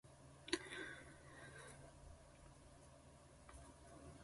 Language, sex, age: Japanese, male, 19-29